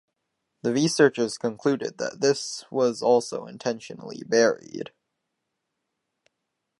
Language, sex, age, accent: English, male, under 19, United States English